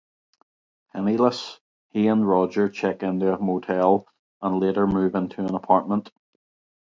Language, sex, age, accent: English, male, 40-49, Northern Irish